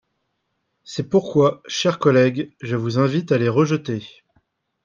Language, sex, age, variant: French, male, 30-39, Français de métropole